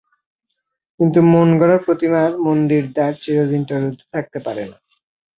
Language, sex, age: Bengali, male, 19-29